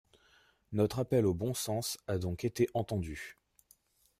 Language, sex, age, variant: French, male, 30-39, Français de métropole